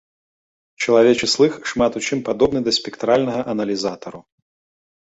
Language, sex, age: Belarusian, male, 40-49